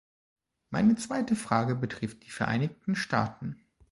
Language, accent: German, Deutschland Deutsch